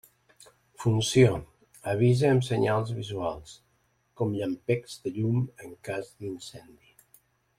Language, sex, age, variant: Catalan, male, 19-29, Nord-Occidental